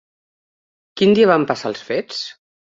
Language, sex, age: Catalan, female, 60-69